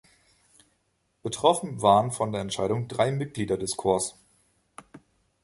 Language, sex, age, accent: German, male, 19-29, Deutschland Deutsch